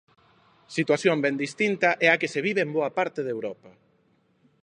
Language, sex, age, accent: Galician, male, 30-39, Neofalante